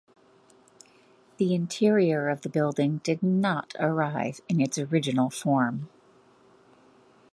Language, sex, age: English, female, 40-49